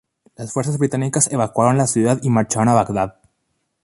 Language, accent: Spanish, México